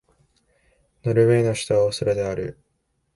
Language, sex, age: Japanese, male, 19-29